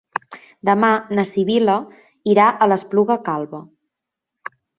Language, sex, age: Catalan, female, 19-29